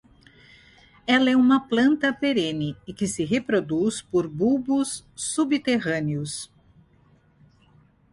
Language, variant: Portuguese, Portuguese (Brasil)